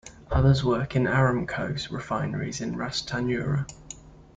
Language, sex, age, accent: English, male, 19-29, England English